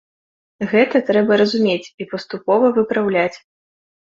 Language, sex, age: Belarusian, female, under 19